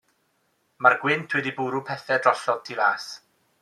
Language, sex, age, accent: Welsh, male, 19-29, Y Deyrnas Unedig Cymraeg